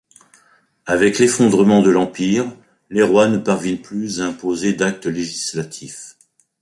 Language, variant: French, Français de métropole